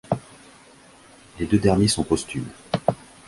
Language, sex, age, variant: French, male, 50-59, Français de métropole